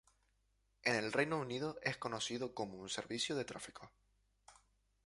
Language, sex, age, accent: Spanish, male, 19-29, España: Islas Canarias